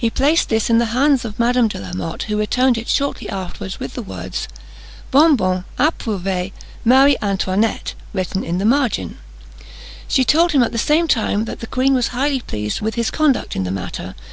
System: none